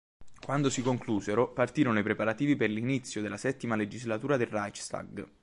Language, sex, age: Italian, male, 19-29